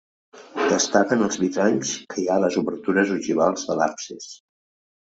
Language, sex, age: Catalan, male, 50-59